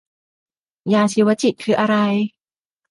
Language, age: Thai, 19-29